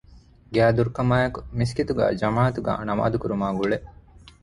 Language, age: Divehi, 30-39